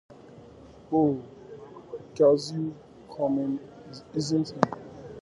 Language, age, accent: English, 30-39, England English